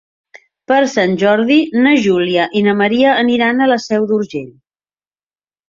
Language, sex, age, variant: Catalan, female, 50-59, Central